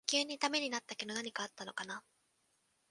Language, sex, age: Japanese, female, 19-29